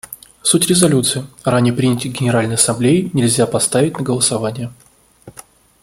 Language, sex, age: Russian, male, 19-29